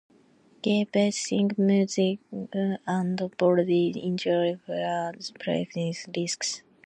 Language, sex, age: English, female, 19-29